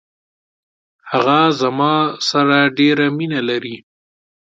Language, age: Pashto, 19-29